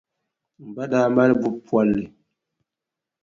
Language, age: Dagbani, 30-39